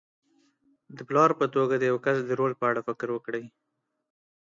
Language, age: Pashto, 19-29